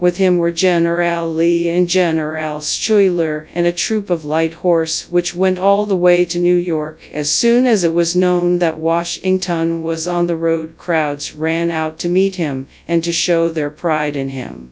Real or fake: fake